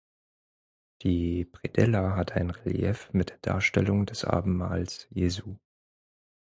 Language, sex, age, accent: German, male, 30-39, Deutschland Deutsch